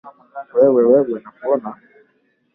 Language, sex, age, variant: Swahili, male, 19-29, Kiswahili cha Bara ya Kenya